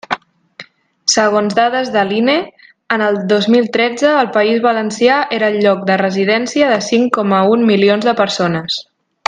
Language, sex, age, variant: Catalan, female, 19-29, Central